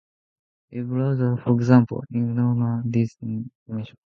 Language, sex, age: English, male, 19-29